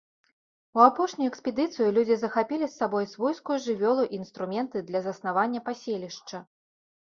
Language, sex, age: Belarusian, female, 30-39